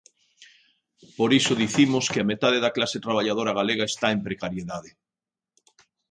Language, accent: Galician, Central (gheada)